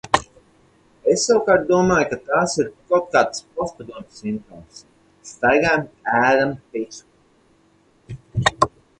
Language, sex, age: Latvian, male, 30-39